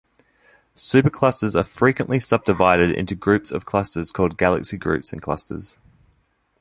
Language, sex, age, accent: English, male, 19-29, Australian English